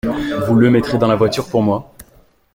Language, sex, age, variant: French, male, 19-29, Français de métropole